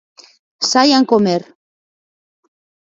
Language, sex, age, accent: Galician, female, 30-39, Atlántico (seseo e gheada)